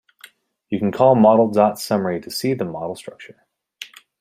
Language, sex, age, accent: English, male, 30-39, United States English